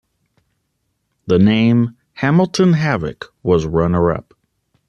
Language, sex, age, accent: English, male, 40-49, United States English